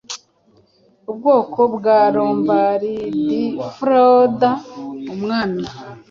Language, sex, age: Kinyarwanda, female, 50-59